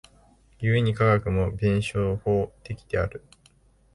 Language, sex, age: Japanese, male, 19-29